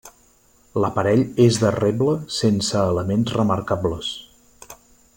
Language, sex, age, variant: Catalan, male, 50-59, Central